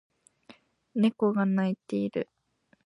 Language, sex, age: Japanese, female, under 19